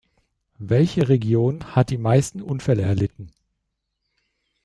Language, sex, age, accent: German, male, 40-49, Deutschland Deutsch